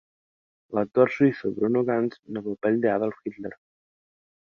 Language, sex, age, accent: Galician, male, 19-29, Normativo (estándar)